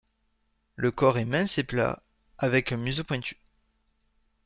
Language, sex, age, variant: French, male, 19-29, Français de métropole